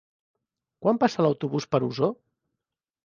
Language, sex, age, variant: Catalan, male, 50-59, Central